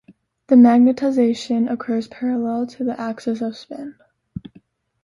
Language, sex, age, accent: English, female, 19-29, United States English